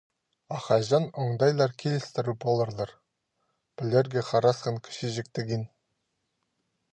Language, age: Khakas, 19-29